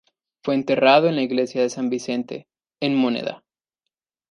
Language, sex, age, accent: Spanish, male, 19-29, Andino-Pacífico: Colombia, Perú, Ecuador, oeste de Bolivia y Venezuela andina